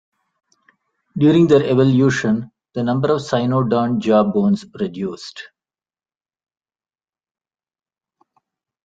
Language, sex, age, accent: English, male, 40-49, India and South Asia (India, Pakistan, Sri Lanka)